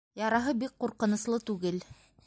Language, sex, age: Bashkir, female, 30-39